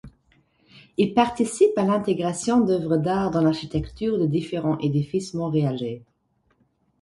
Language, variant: French, Français d'Europe